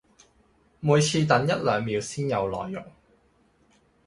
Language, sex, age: Cantonese, male, 30-39